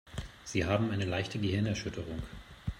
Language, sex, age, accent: German, male, 40-49, Deutschland Deutsch